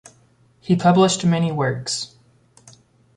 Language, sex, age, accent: English, male, 19-29, United States English